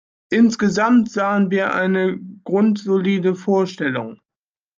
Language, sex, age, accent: German, male, 40-49, Deutschland Deutsch